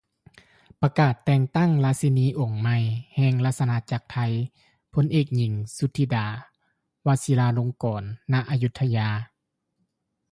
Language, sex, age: Lao, male, 30-39